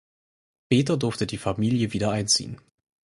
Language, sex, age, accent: German, male, 19-29, Deutschland Deutsch